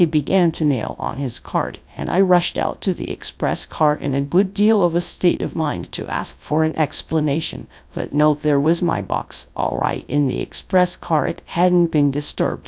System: TTS, GradTTS